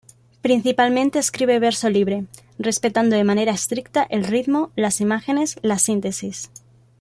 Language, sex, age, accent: Spanish, female, 19-29, España: Centro-Sur peninsular (Madrid, Toledo, Castilla-La Mancha)